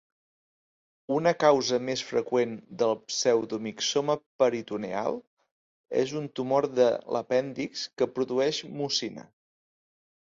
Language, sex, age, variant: Catalan, male, 40-49, Central